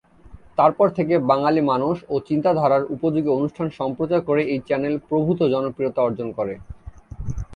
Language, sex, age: Bengali, male, 19-29